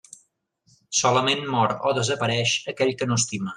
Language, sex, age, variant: Catalan, male, 40-49, Central